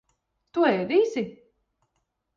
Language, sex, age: Latvian, female, 30-39